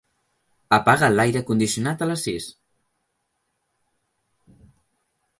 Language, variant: Catalan, Central